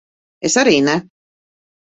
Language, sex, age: Latvian, female, 40-49